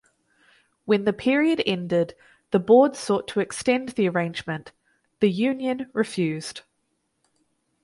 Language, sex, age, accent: English, female, 19-29, New Zealand English